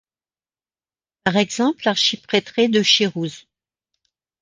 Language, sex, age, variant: French, female, 50-59, Français de métropole